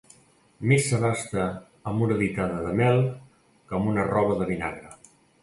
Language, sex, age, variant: Catalan, male, 40-49, Nord-Occidental